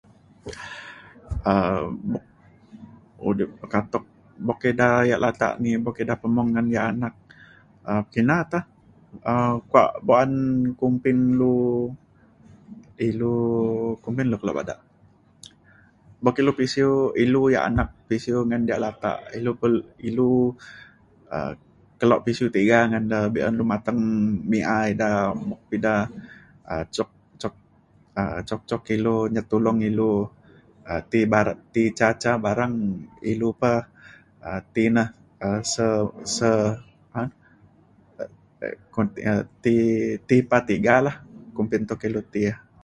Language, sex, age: Mainstream Kenyah, male, 30-39